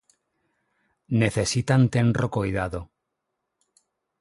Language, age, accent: Galician, 40-49, Normativo (estándar); Neofalante